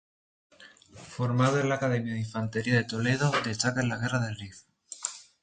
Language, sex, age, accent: Spanish, male, 30-39, España: Sur peninsular (Andalucia, Extremadura, Murcia)